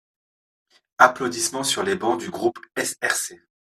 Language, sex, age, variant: French, male, 30-39, Français de métropole